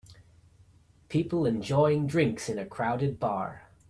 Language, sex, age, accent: English, male, 30-39, United States English